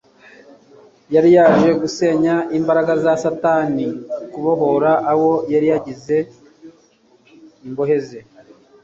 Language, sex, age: Kinyarwanda, male, 30-39